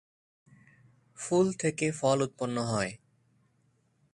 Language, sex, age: Bengali, male, 19-29